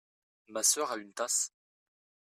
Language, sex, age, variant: French, male, 30-39, Français de métropole